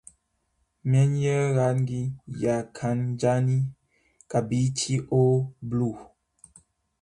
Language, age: English, 19-29